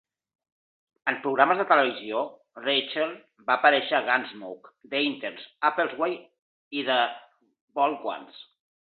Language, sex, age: Catalan, male, 40-49